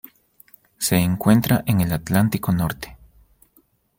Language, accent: Spanish, Andino-Pacífico: Colombia, Perú, Ecuador, oeste de Bolivia y Venezuela andina